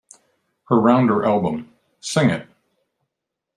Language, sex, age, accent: English, male, 50-59, Canadian English